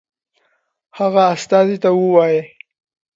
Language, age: Pashto, 30-39